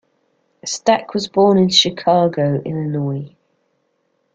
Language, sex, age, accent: English, female, 40-49, England English